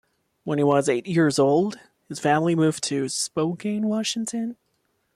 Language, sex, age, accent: English, male, 19-29, United States English